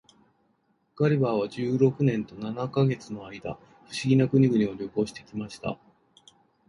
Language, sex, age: Japanese, male, 40-49